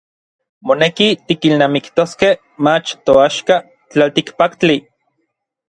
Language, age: Orizaba Nahuatl, 30-39